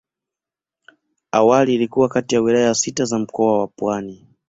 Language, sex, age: Swahili, male, 19-29